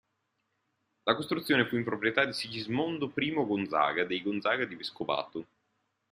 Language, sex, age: Italian, male, 19-29